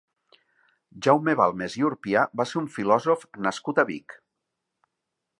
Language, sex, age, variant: Catalan, male, 40-49, Nord-Occidental